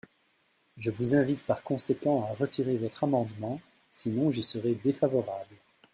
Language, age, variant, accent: French, 40-49, Français d'Europe, Français de Belgique